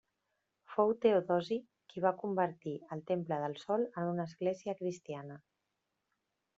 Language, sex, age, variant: Catalan, female, 40-49, Central